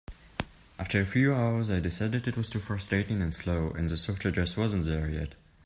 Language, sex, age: English, male, under 19